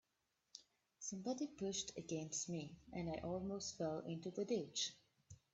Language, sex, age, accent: English, female, 30-39, England English